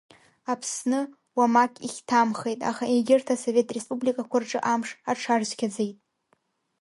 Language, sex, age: Abkhazian, female, 19-29